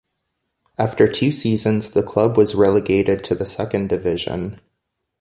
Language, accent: English, United States English